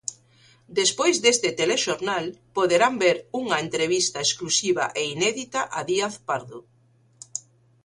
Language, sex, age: Galician, female, 50-59